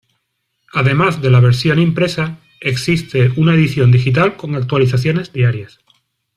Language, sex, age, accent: Spanish, male, 40-49, España: Sur peninsular (Andalucia, Extremadura, Murcia)